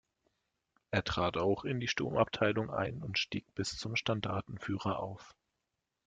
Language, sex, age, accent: German, male, 19-29, Deutschland Deutsch